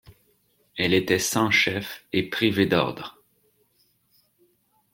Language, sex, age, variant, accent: French, male, 30-39, Français d'Amérique du Nord, Français du Canada